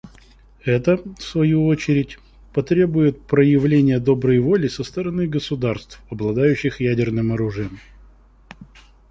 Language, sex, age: Russian, male, 19-29